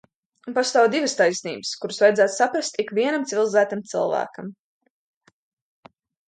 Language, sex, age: Latvian, female, under 19